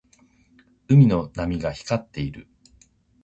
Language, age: Japanese, 40-49